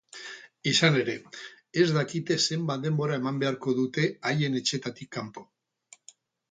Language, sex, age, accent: Basque, male, 60-69, Erdialdekoa edo Nafarra (Gipuzkoa, Nafarroa)